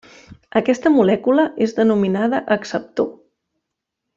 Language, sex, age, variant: Catalan, female, 40-49, Central